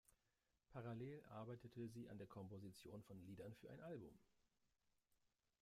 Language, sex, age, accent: German, male, 30-39, Deutschland Deutsch